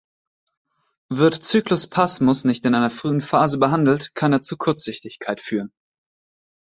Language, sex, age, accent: German, male, 19-29, Deutschland Deutsch